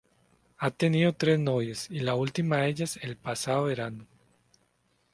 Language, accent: Spanish, América central